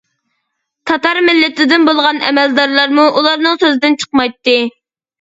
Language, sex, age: Uyghur, female, under 19